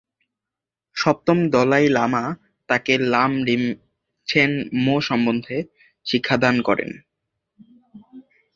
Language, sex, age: Bengali, male, under 19